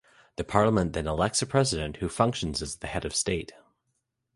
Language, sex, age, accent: English, male, 30-39, Canadian English